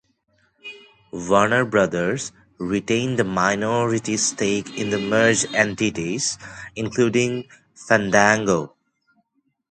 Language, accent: English, India and South Asia (India, Pakistan, Sri Lanka)